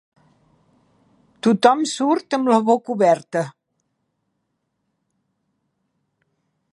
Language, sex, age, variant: Catalan, female, 70-79, Central